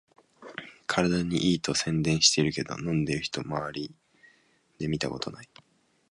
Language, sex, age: Japanese, male, 19-29